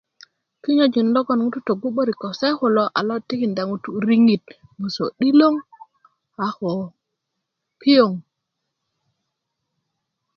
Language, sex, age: Kuku, female, 30-39